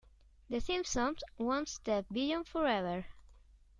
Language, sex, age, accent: Spanish, female, under 19, Rioplatense: Argentina, Uruguay, este de Bolivia, Paraguay